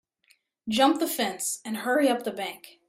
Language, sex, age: English, female, 30-39